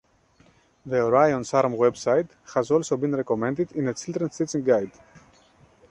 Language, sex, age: English, male, 40-49